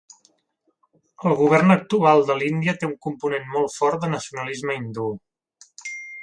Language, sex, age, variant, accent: Catalan, male, 30-39, Central, central